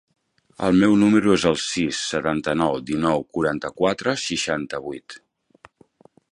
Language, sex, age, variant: Catalan, male, 40-49, Central